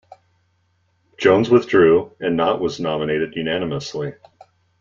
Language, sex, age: English, male, 40-49